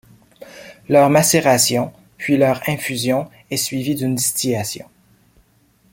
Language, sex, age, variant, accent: French, male, 40-49, Français d'Amérique du Nord, Français du Canada